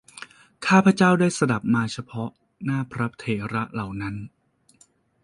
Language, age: Thai, 40-49